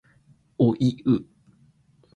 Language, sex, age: Japanese, male, 19-29